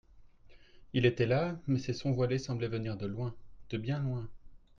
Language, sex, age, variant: French, male, 30-39, Français de métropole